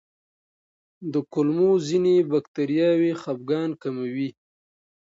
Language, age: Pashto, 19-29